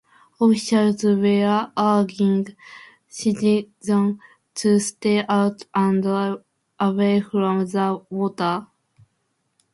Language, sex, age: English, female, under 19